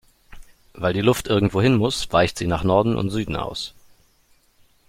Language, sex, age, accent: German, male, 30-39, Deutschland Deutsch